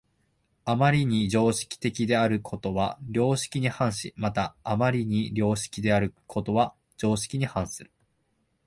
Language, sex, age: Japanese, male, 19-29